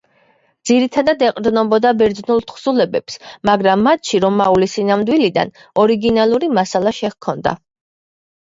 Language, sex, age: Georgian, female, 30-39